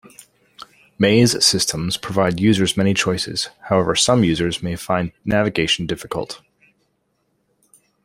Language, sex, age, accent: English, male, 30-39, United States English